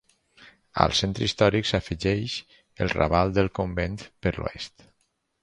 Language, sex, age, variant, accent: Catalan, male, 50-59, Valencià meridional, valencià